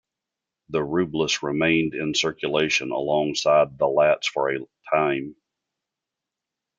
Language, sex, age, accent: English, male, 50-59, United States English